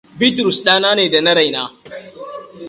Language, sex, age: Hausa, male, 19-29